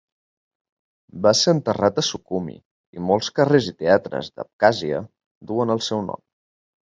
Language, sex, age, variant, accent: Catalan, male, 19-29, Central, central